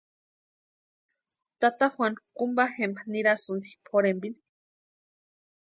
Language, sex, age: Western Highland Purepecha, female, 19-29